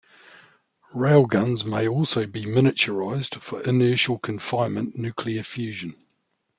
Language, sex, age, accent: English, male, 50-59, New Zealand English